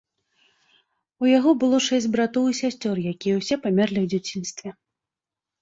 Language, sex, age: Belarusian, female, 30-39